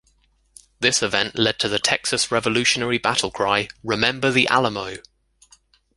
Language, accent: English, England English